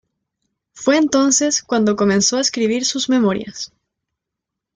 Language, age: Spanish, 19-29